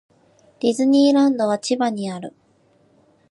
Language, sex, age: Japanese, female, 19-29